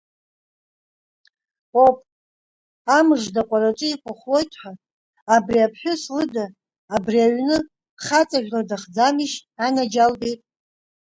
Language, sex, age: Abkhazian, female, 50-59